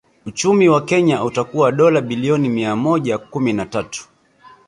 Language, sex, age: Swahili, male, 30-39